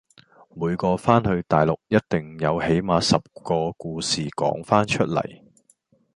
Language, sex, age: Cantonese, male, 40-49